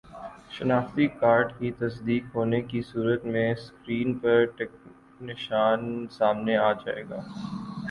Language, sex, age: Urdu, male, 19-29